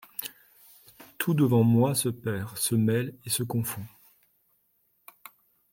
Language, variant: French, Français de métropole